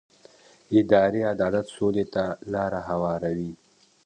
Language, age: Pashto, 19-29